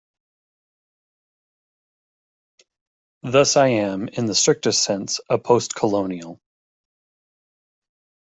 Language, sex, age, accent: English, male, 30-39, United States English